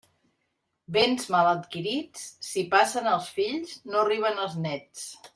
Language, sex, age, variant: Catalan, female, 50-59, Central